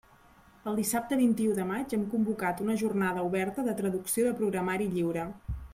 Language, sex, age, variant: Catalan, female, 30-39, Central